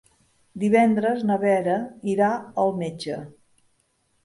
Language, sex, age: Catalan, female, 50-59